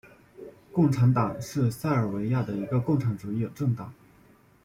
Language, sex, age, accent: Chinese, male, 30-39, 出生地：湖南省